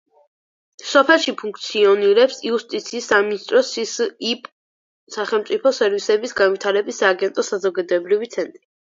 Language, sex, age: Georgian, female, under 19